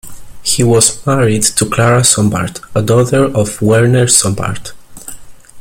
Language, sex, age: English, male, under 19